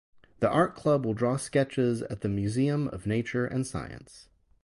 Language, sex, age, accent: English, male, 40-49, United States English